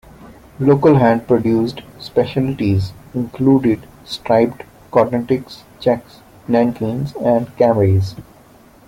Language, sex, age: English, male, 30-39